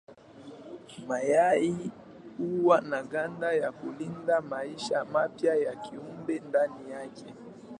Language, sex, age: Swahili, male, 19-29